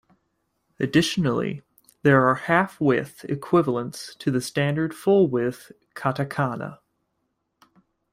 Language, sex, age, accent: English, male, 19-29, United States English